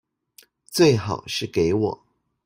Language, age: Chinese, 30-39